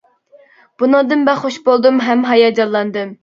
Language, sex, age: Uyghur, female, 30-39